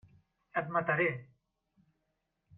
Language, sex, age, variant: Catalan, male, 50-59, Central